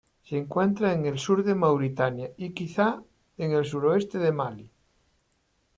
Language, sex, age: Spanish, male, 50-59